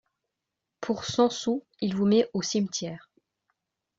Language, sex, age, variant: French, female, 19-29, Français de métropole